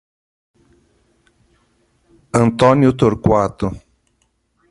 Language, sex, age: Portuguese, male, 60-69